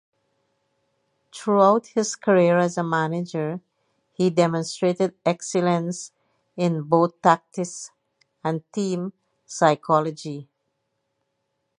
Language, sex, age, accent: English, female, 50-59, England English